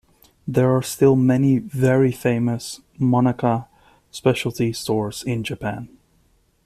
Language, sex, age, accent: English, male, 30-39, United States English